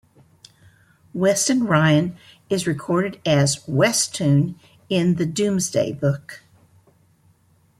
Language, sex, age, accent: English, female, 60-69, United States English